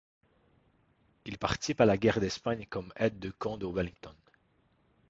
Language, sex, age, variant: French, male, 19-29, Français de métropole